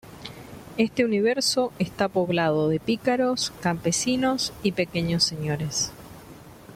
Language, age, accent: Spanish, 50-59, Rioplatense: Argentina, Uruguay, este de Bolivia, Paraguay